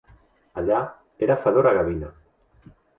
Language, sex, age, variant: Catalan, male, 40-49, Central